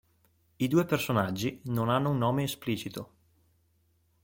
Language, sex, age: Italian, male, 19-29